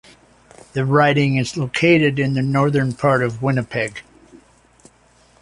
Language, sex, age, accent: English, male, 60-69, Canadian English